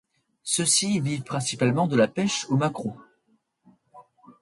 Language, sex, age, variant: French, male, 19-29, Français de métropole